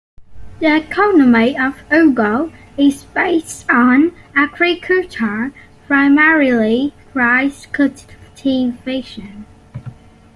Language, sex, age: English, female, under 19